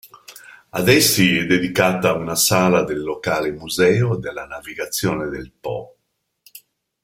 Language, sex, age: Italian, male, 60-69